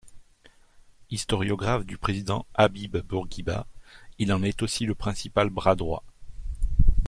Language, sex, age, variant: French, male, 40-49, Français de métropole